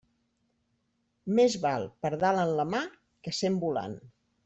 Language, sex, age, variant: Catalan, female, 50-59, Central